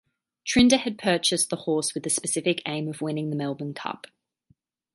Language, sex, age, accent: English, female, 19-29, Australian English